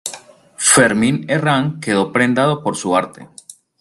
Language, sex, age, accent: Spanish, male, 30-39, Caribe: Cuba, Venezuela, Puerto Rico, República Dominicana, Panamá, Colombia caribeña, México caribeño, Costa del golfo de México